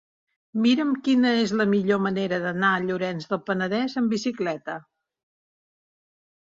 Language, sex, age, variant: Catalan, female, 60-69, Central